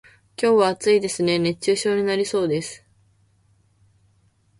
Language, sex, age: Japanese, female, 19-29